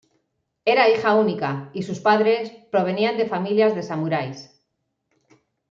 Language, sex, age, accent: Spanish, female, 40-49, España: Norte peninsular (Asturias, Castilla y León, Cantabria, País Vasco, Navarra, Aragón, La Rioja, Guadalajara, Cuenca)